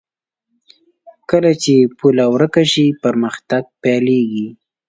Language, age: Pashto, 19-29